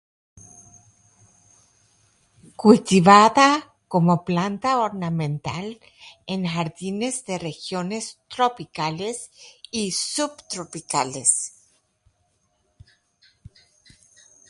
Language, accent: Spanish, América central